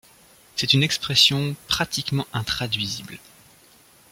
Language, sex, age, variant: French, male, 19-29, Français de métropole